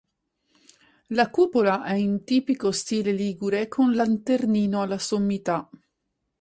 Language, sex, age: Italian, female, 30-39